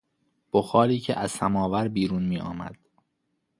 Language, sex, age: Persian, male, 19-29